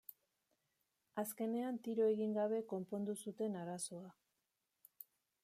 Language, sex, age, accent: Basque, female, 50-59, Mendebalekoa (Araba, Bizkaia, Gipuzkoako mendebaleko herri batzuk)